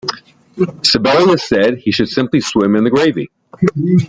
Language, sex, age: English, male, 60-69